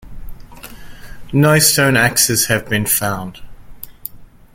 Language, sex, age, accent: English, male, 50-59, Australian English